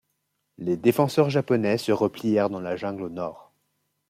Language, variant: French, Français de métropole